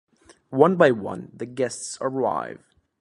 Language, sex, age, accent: English, male, 19-29, England English